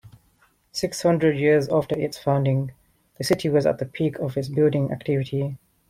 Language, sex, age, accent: English, male, 19-29, England English